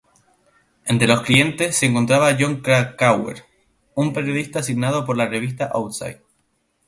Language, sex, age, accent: Spanish, male, 19-29, España: Islas Canarias